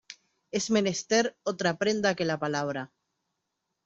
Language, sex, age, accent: Spanish, female, 40-49, Rioplatense: Argentina, Uruguay, este de Bolivia, Paraguay